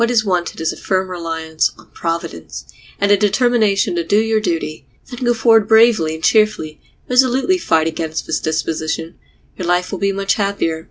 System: none